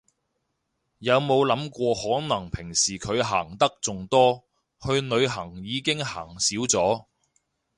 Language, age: Cantonese, 30-39